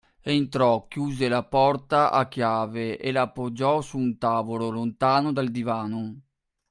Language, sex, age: Italian, male, 40-49